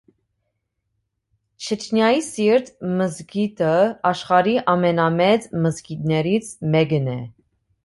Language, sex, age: Armenian, female, 30-39